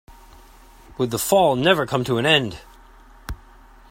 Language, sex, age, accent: English, male, 40-49, United States English